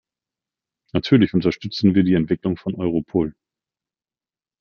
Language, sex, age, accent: German, male, 40-49, Deutschland Deutsch